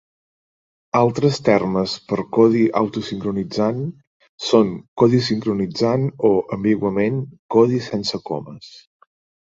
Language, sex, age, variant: Catalan, male, 30-39, Central